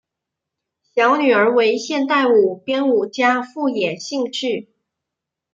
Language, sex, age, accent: Chinese, female, 19-29, 出生地：广东省